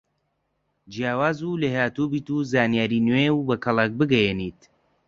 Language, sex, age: Central Kurdish, male, 19-29